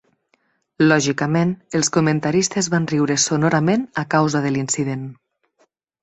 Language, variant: Catalan, Central